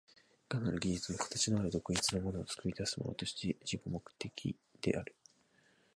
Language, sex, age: Japanese, male, 19-29